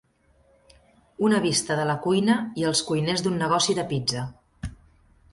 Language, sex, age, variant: Catalan, female, 40-49, Central